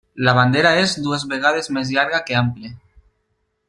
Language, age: Catalan, 19-29